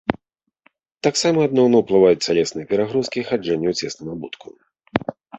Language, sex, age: Belarusian, male, 30-39